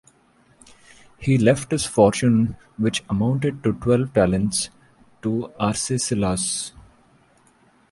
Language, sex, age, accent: English, male, 30-39, India and South Asia (India, Pakistan, Sri Lanka)